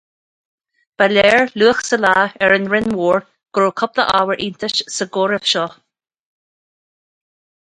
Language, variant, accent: Irish, Gaeilge Uladh, Cainteoir dúchais, Gaeltacht